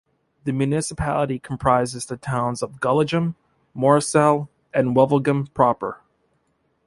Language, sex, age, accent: English, male, 19-29, United States English